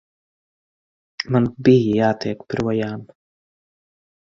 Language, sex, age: Latvian, female, 30-39